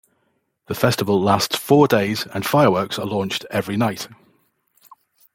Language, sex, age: English, male, 40-49